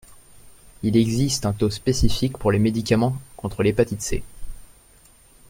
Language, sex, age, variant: French, male, 19-29, Français de métropole